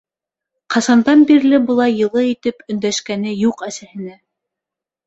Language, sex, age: Bashkir, female, 19-29